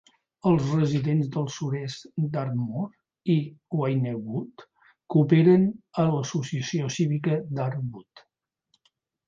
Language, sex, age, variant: Catalan, male, 60-69, Central